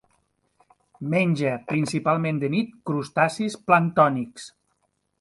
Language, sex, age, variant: Catalan, male, 50-59, Nord-Occidental